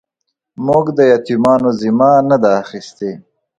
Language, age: Pashto, 19-29